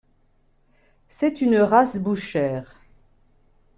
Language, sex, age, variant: French, female, 50-59, Français de métropole